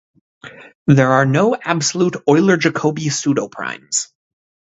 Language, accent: English, United States English; Midwestern